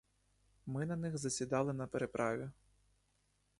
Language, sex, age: Ukrainian, male, 19-29